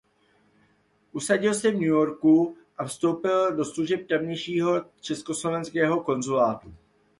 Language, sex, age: Czech, male, 40-49